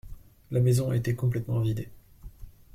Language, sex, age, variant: French, male, 19-29, Français de métropole